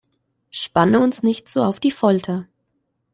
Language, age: German, 19-29